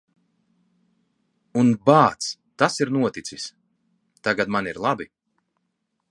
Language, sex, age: Latvian, male, 30-39